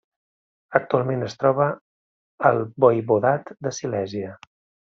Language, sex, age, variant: Catalan, male, 40-49, Central